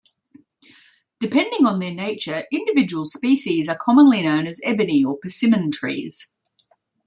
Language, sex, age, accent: English, female, 40-49, Australian English